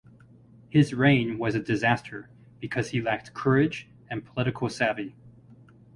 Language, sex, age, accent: English, male, 40-49, United States English